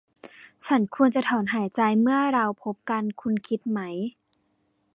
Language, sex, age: Thai, female, 19-29